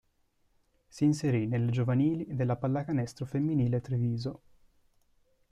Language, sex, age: Italian, male, 19-29